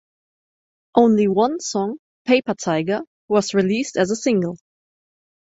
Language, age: English, 19-29